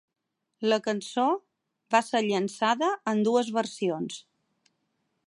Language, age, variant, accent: Catalan, 30-39, Balear, balear; Palma